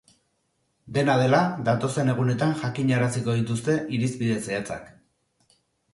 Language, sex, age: Basque, male, 40-49